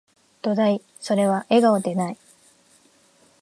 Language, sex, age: Japanese, female, 19-29